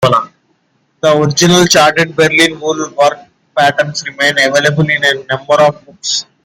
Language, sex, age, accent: English, male, under 19, India and South Asia (India, Pakistan, Sri Lanka)